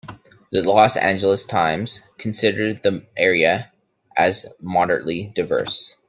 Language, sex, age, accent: English, male, 30-39, Canadian English